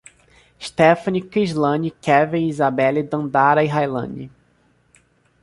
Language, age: Portuguese, under 19